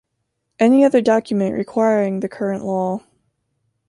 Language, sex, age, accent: English, female, under 19, United States English